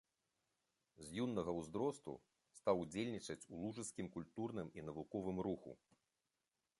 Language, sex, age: Belarusian, male, 50-59